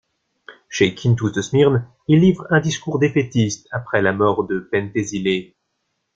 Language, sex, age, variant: French, male, 19-29, Français de métropole